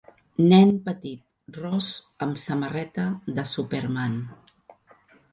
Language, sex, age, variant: Catalan, female, 50-59, Central